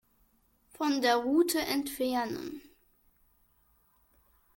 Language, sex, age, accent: German, male, under 19, Deutschland Deutsch